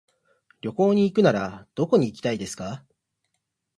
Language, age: Japanese, 19-29